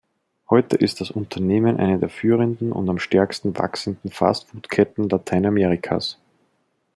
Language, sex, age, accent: German, male, 19-29, Österreichisches Deutsch